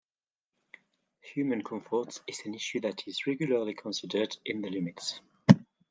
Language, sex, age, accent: English, male, 40-49, England English